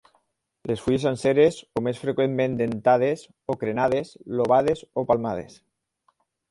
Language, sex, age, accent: Catalan, male, 50-59, valencià